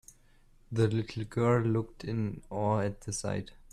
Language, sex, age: English, male, under 19